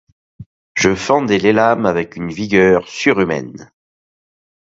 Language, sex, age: French, male, 40-49